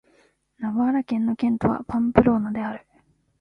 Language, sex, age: Japanese, female, 19-29